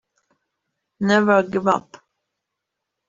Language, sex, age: English, female, 19-29